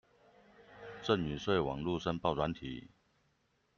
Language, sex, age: Chinese, male, 40-49